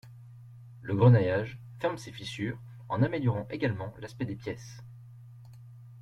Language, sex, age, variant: French, male, 19-29, Français de métropole